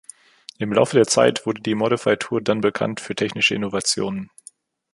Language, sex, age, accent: German, male, 19-29, Deutschland Deutsch